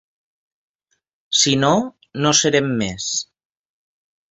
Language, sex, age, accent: Catalan, male, 19-29, valencià